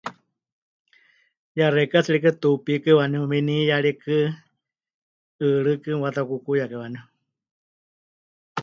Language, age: Huichol, 50-59